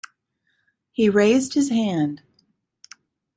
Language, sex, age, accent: English, female, 50-59, United States English